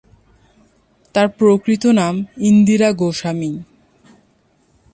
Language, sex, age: Bengali, female, 19-29